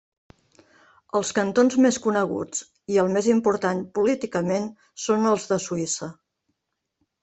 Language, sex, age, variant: Catalan, female, 40-49, Central